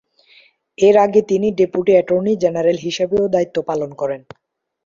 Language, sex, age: Bengali, male, under 19